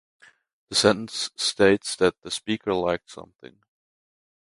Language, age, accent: English, 19-29, United States English